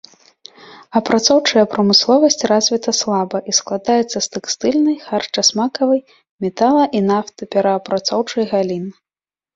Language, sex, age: Belarusian, female, 19-29